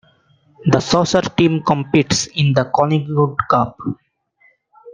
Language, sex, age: English, male, 19-29